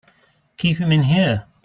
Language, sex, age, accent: English, male, 40-49, England English